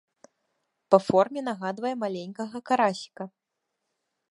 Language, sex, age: Belarusian, female, 19-29